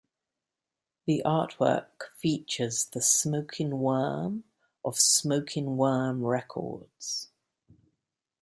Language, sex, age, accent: English, female, 40-49, England English